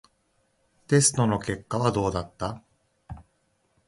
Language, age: Japanese, 40-49